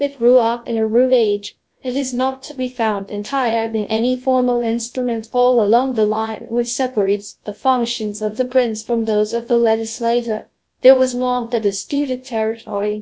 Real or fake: fake